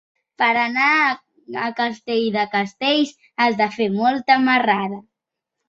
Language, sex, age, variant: Catalan, male, 50-59, Central